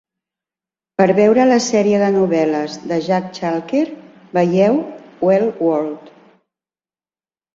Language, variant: Catalan, Central